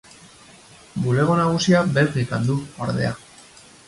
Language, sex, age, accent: Basque, male, 30-39, Mendebalekoa (Araba, Bizkaia, Gipuzkoako mendebaleko herri batzuk)